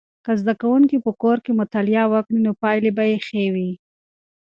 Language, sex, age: Pashto, female, 19-29